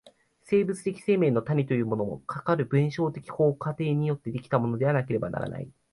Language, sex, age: Japanese, male, 19-29